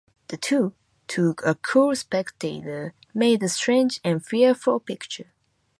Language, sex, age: English, female, 19-29